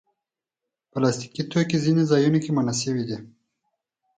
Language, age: Pashto, 30-39